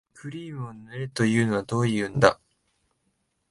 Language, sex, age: Japanese, male, 19-29